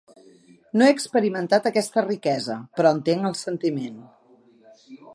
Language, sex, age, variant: Catalan, female, 50-59, Central